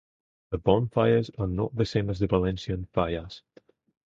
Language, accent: English, England English